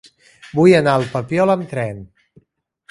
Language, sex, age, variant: Catalan, male, 40-49, Central